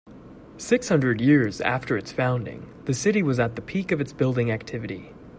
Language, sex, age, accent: English, male, 19-29, United States English